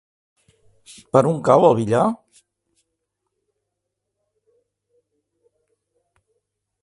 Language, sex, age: Catalan, male, 60-69